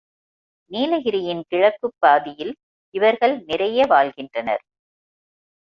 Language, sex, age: Tamil, female, 50-59